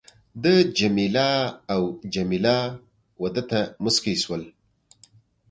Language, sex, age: Pashto, male, 30-39